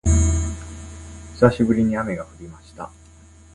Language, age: Japanese, 30-39